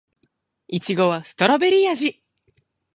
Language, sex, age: Japanese, male, 19-29